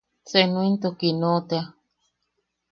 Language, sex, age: Yaqui, female, 30-39